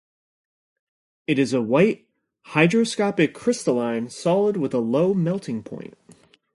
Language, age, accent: English, 19-29, United States English